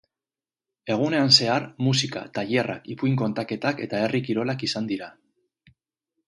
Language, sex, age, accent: Basque, male, 30-39, Mendebalekoa (Araba, Bizkaia, Gipuzkoako mendebaleko herri batzuk)